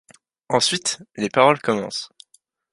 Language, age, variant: French, under 19, Français de métropole